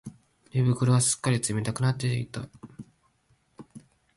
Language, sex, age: Japanese, male, 19-29